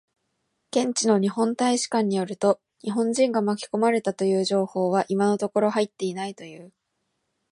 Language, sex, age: Japanese, female, 19-29